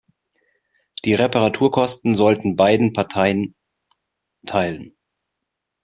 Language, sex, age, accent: German, male, 30-39, Deutschland Deutsch